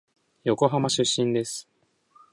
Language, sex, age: Japanese, male, 19-29